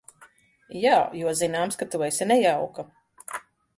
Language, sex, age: Latvian, female, 40-49